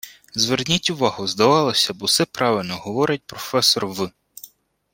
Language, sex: Ukrainian, male